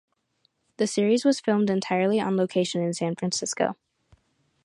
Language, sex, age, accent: English, female, under 19, United States English